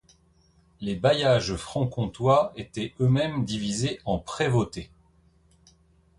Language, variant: French, Français de métropole